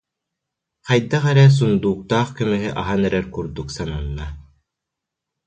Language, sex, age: Yakut, male, 19-29